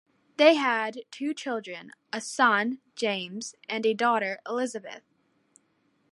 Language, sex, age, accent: English, female, under 19, United States English